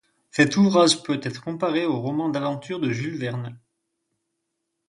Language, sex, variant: French, male, Français de métropole